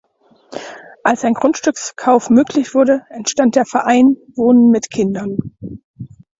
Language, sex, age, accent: German, female, 19-29, Deutschland Deutsch